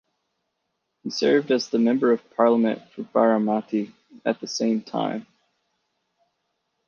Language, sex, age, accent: English, male, 30-39, United States English